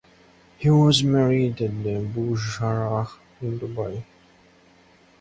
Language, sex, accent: English, male, United States English